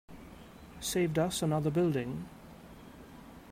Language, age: English, 30-39